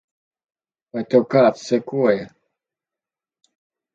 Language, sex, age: Latvian, male, 30-39